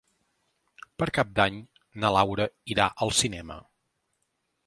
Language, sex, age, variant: Catalan, male, 40-49, Central